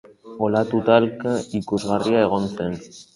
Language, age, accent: Basque, under 19, Erdialdekoa edo Nafarra (Gipuzkoa, Nafarroa)